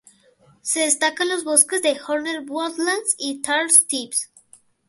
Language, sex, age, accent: Spanish, male, under 19, Andino-Pacífico: Colombia, Perú, Ecuador, oeste de Bolivia y Venezuela andina